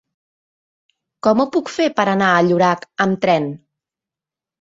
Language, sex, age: Catalan, female, 30-39